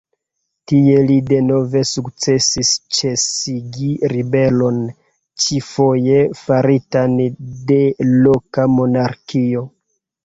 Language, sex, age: Esperanto, male, 30-39